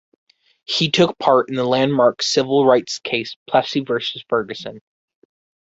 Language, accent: English, United States English